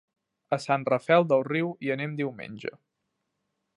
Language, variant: Catalan, Central